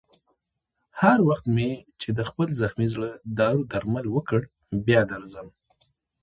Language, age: Pashto, 30-39